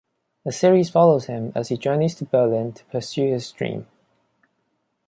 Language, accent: English, Hong Kong English